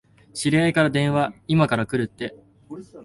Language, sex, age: Japanese, male, 19-29